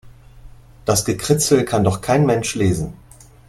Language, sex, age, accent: German, male, 40-49, Deutschland Deutsch